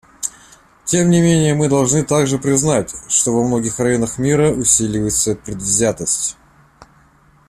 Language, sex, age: Russian, male, 40-49